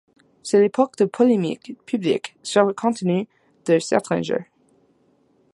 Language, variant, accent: French, Français d'Amérique du Nord, Français du Canada